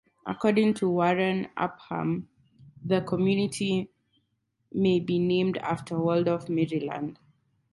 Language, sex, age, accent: English, female, 19-29, Kenyan English